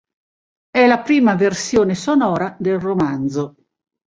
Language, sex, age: Italian, female, 50-59